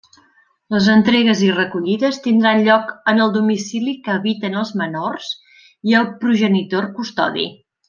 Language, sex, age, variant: Catalan, female, 50-59, Central